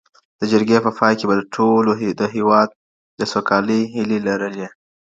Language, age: Pashto, 30-39